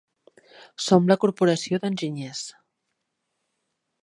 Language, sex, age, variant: Catalan, female, 30-39, Nord-Occidental